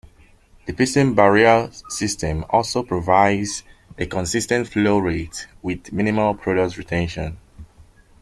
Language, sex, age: English, male, 19-29